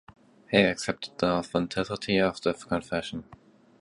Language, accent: English, United States English